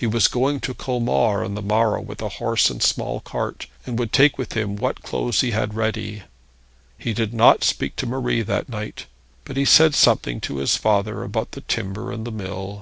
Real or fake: real